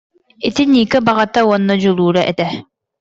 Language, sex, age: Yakut, female, under 19